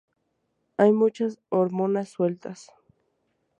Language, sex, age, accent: Spanish, male, 19-29, México